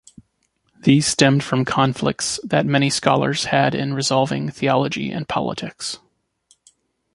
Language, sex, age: English, male, 30-39